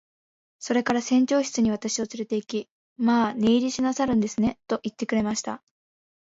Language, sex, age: Japanese, female, 19-29